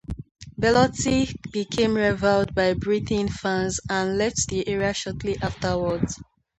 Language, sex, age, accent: English, female, 19-29, England English